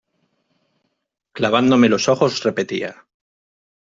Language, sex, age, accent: Spanish, male, 40-49, España: Norte peninsular (Asturias, Castilla y León, Cantabria, País Vasco, Navarra, Aragón, La Rioja, Guadalajara, Cuenca)